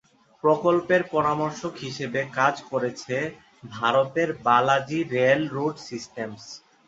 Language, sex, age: Bengali, male, 19-29